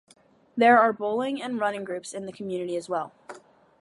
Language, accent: English, United States English